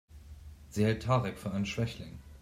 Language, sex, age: German, male, 30-39